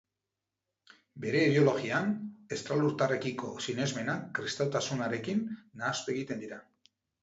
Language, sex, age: Basque, male, 50-59